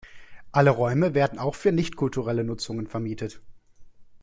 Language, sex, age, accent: German, male, 19-29, Deutschland Deutsch